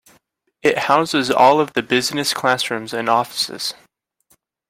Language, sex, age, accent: English, male, under 19, United States English